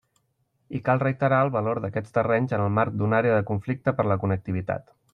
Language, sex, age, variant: Catalan, male, 30-39, Central